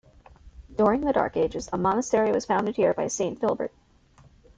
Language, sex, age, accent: English, female, under 19, United States English